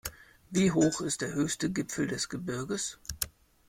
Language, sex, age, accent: German, male, 30-39, Deutschland Deutsch